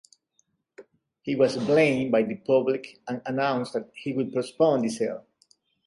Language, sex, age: English, male, 40-49